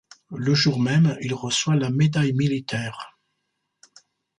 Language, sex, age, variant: French, male, 50-59, Français d'Europe